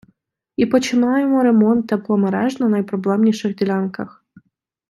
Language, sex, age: Ukrainian, female, 19-29